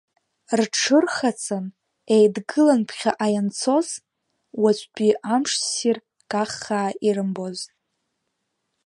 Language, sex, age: Abkhazian, female, under 19